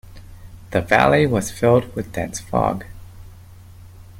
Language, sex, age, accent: English, male, 30-39, United States English